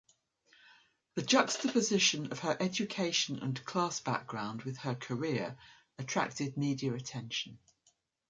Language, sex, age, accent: English, female, 60-69, England English